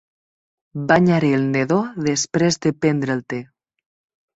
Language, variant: Catalan, Central